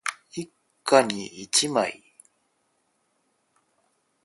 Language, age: Japanese, 50-59